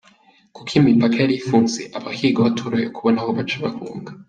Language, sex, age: Kinyarwanda, male, 19-29